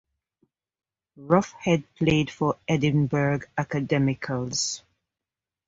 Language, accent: English, West Indies and Bermuda (Bahamas, Bermuda, Jamaica, Trinidad)